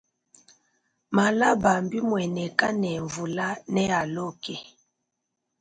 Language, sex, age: Luba-Lulua, female, 30-39